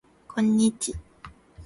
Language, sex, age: Japanese, female, 19-29